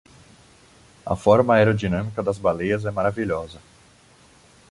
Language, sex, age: Portuguese, male, 19-29